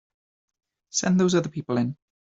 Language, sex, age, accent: English, male, 19-29, Welsh English